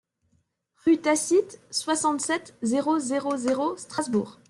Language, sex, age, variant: French, female, 19-29, Français de métropole